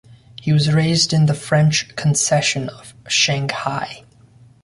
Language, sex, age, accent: English, male, 19-29, United States English